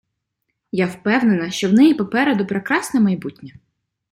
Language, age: Ukrainian, 19-29